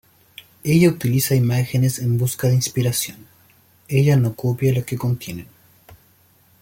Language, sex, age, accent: Spanish, male, 30-39, Chileno: Chile, Cuyo